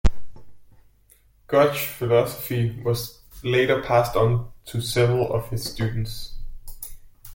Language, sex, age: English, male, 19-29